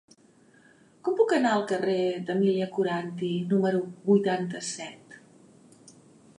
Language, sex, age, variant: Catalan, female, 50-59, Central